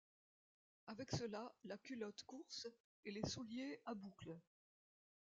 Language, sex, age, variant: French, female, 70-79, Français de métropole